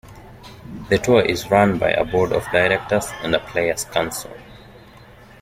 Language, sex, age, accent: English, male, 19-29, United States English